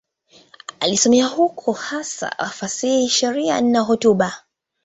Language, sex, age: Swahili, female, 19-29